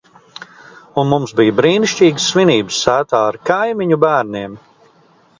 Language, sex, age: Latvian, male, 50-59